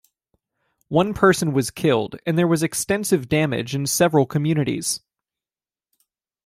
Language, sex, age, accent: English, male, 19-29, United States English